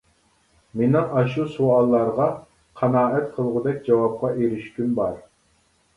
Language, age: Uyghur, 40-49